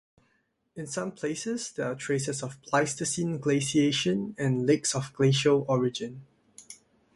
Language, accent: English, Singaporean English